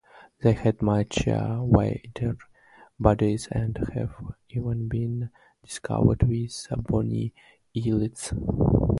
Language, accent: English, United States English